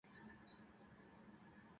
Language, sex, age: Bengali, female, 19-29